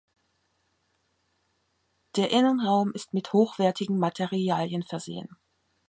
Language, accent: German, Deutschland Deutsch